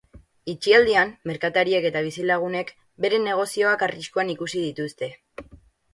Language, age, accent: Basque, under 19, Batua